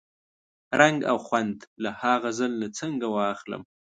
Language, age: Pashto, 19-29